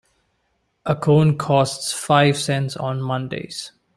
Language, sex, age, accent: English, male, 19-29, India and South Asia (India, Pakistan, Sri Lanka)